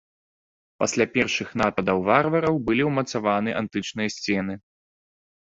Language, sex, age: Belarusian, male, 19-29